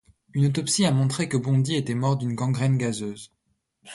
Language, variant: French, Français de métropole